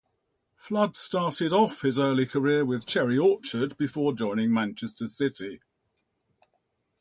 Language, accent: English, England English